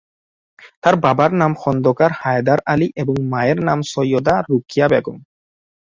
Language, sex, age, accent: Bengali, male, 19-29, fluent